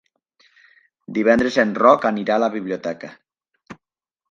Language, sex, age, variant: Catalan, male, 40-49, Nord-Occidental